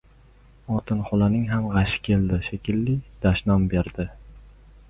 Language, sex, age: Uzbek, male, 19-29